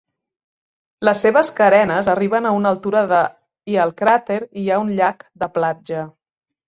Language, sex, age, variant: Catalan, female, 40-49, Central